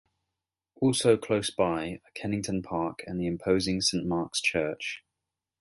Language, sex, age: English, male, 19-29